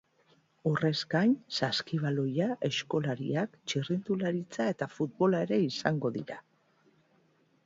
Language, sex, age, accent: Basque, female, 40-49, Mendebalekoa (Araba, Bizkaia, Gipuzkoako mendebaleko herri batzuk)